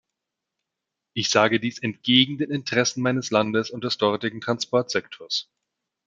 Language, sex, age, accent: German, male, 30-39, Deutschland Deutsch